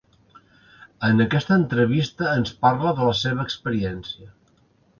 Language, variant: Catalan, Central